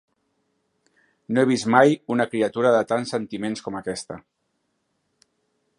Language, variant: Catalan, Central